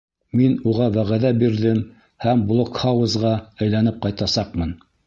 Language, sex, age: Bashkir, male, 60-69